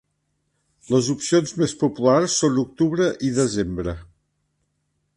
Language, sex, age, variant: Catalan, male, 70-79, Central